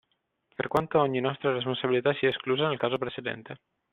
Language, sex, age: Italian, male, 19-29